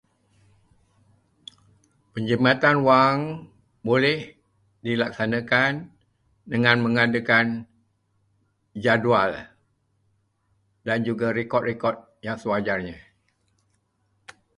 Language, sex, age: Malay, male, 70-79